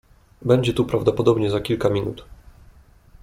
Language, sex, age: Polish, male, 19-29